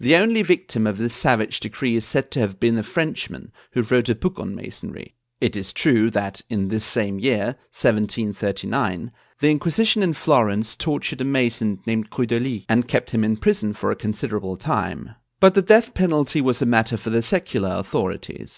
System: none